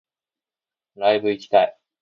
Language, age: Japanese, 30-39